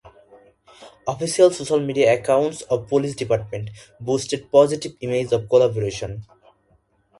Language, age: English, 19-29